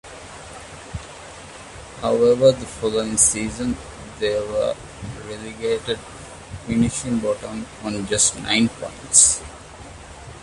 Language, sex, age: English, male, 30-39